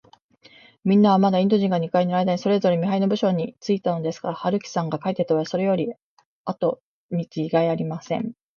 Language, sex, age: Japanese, female, 50-59